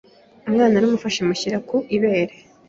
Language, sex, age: Kinyarwanda, female, 19-29